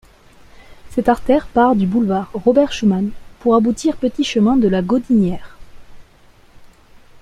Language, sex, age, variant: French, female, 19-29, Français de métropole